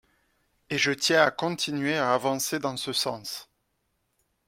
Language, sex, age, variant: French, male, 30-39, Français de métropole